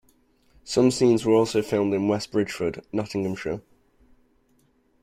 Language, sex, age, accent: English, male, 19-29, England English